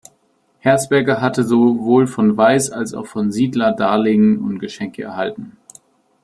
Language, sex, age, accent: German, male, 30-39, Deutschland Deutsch